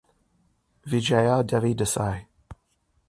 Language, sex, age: English, male, 40-49